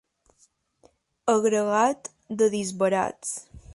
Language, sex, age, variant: Catalan, female, under 19, Balear